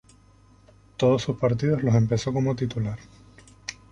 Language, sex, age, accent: Spanish, male, 19-29, España: Islas Canarias